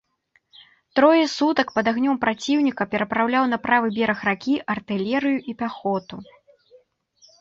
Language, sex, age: Belarusian, female, 19-29